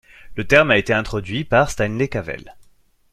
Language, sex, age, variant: French, male, 30-39, Français de métropole